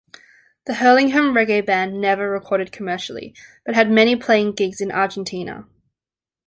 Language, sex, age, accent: English, female, 19-29, Australian English